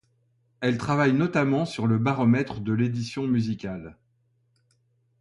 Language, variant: French, Français de métropole